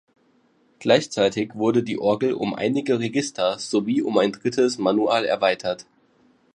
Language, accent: German, Deutschland Deutsch